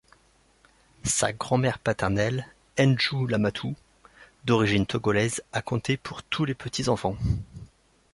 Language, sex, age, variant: French, male, 19-29, Français de métropole